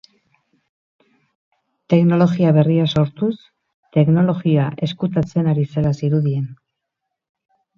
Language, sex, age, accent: Basque, female, 60-69, Erdialdekoa edo Nafarra (Gipuzkoa, Nafarroa)